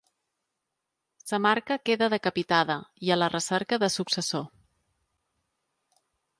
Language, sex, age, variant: Catalan, female, 40-49, Balear